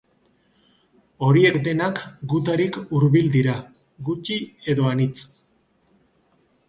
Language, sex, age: Basque, male, 50-59